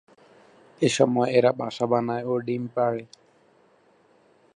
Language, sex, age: Bengali, male, 19-29